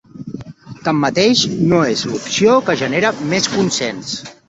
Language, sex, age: Catalan, male, 30-39